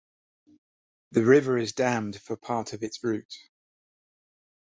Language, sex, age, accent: English, male, 40-49, England English